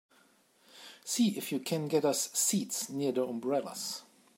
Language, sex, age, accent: English, male, 50-59, England English